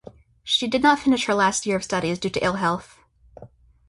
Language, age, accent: English, under 19, United States English